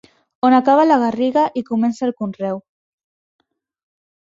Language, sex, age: Catalan, female, under 19